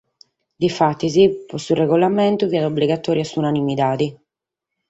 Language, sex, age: Sardinian, female, 30-39